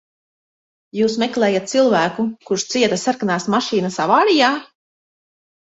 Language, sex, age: Latvian, female, 40-49